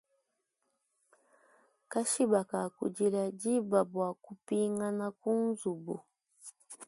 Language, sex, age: Luba-Lulua, female, 19-29